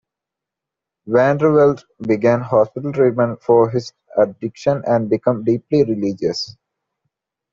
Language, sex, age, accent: English, male, 19-29, India and South Asia (India, Pakistan, Sri Lanka)